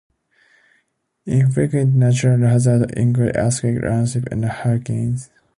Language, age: English, 19-29